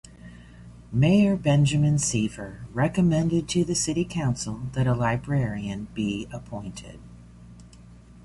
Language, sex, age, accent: English, female, 60-69, United States English